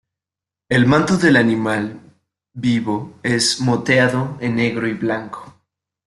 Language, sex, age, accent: Spanish, male, 19-29, México